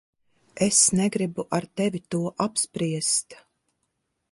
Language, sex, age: Latvian, female, 40-49